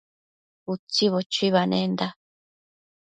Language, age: Matsés, 19-29